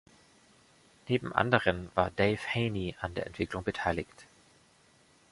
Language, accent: German, Deutschland Deutsch